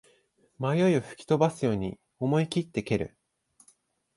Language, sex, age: Japanese, male, 19-29